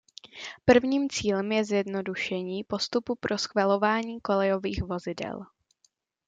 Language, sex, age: Czech, female, under 19